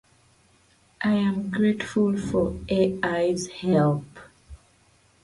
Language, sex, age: English, female, 30-39